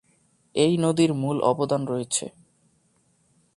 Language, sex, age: Bengali, male, 19-29